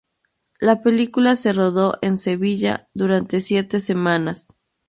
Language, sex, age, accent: Spanish, female, 30-39, México